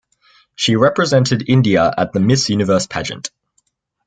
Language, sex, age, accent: English, male, under 19, Australian English